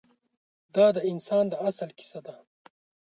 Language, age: Pashto, 19-29